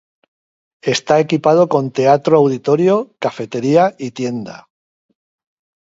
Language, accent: Spanish, España: Centro-Sur peninsular (Madrid, Toledo, Castilla-La Mancha)